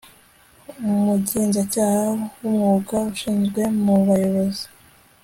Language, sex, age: Kinyarwanda, female, 19-29